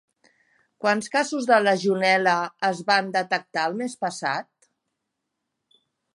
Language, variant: Catalan, Central